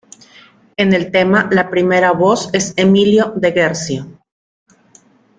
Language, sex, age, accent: Spanish, female, 30-39, México